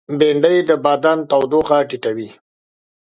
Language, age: Pashto, 40-49